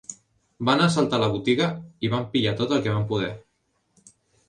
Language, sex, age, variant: Catalan, male, under 19, Central